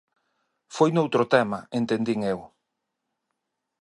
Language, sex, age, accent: Galician, male, 40-49, Normativo (estándar)